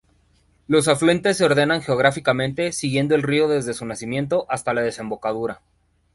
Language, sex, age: Spanish, male, 30-39